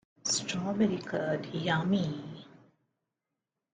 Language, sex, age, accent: English, female, 30-39, India and South Asia (India, Pakistan, Sri Lanka)